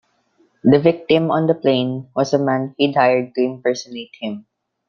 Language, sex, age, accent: English, male, under 19, Filipino